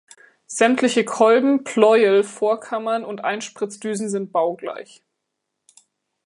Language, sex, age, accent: German, female, 19-29, Deutschland Deutsch